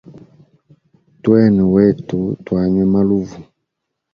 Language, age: Hemba, 19-29